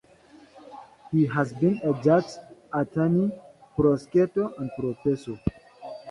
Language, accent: English, England English